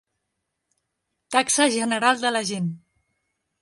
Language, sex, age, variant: Catalan, female, 40-49, Central